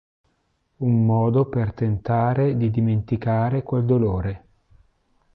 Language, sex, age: Italian, male, 50-59